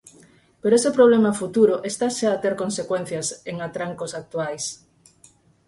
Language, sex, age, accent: Galician, female, 50-59, Normativo (estándar)